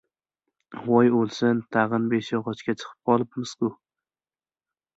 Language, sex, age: Uzbek, male, 19-29